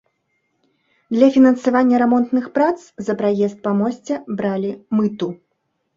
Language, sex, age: Belarusian, female, 30-39